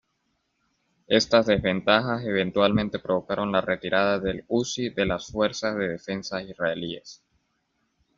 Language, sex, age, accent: Spanish, male, 19-29, Caribe: Cuba, Venezuela, Puerto Rico, República Dominicana, Panamá, Colombia caribeña, México caribeño, Costa del golfo de México